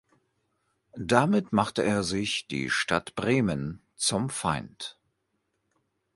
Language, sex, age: German, male, 40-49